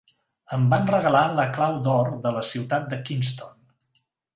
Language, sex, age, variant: Catalan, male, 40-49, Central